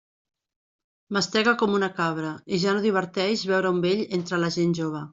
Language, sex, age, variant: Catalan, female, 50-59, Central